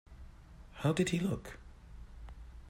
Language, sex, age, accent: English, male, 30-39, England English